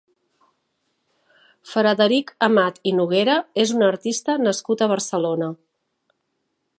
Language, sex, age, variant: Catalan, female, 40-49, Central